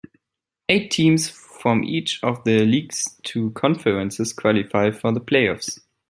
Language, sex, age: English, male, 19-29